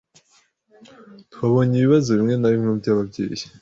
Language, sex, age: Kinyarwanda, male, 19-29